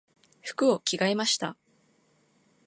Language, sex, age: Japanese, female, 19-29